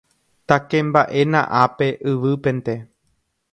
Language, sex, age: Guarani, male, 30-39